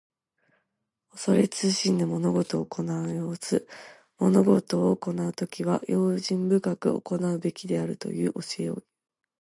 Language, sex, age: Japanese, female, 19-29